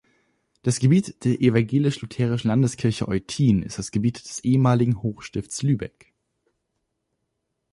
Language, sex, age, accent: German, male, 19-29, Deutschland Deutsch